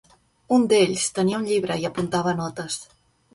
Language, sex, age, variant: Catalan, female, 30-39, Central